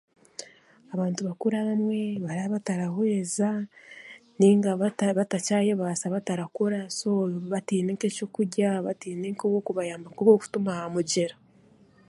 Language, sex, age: Chiga, female, 19-29